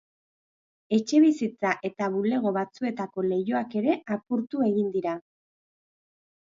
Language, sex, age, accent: Basque, female, 30-39, Batua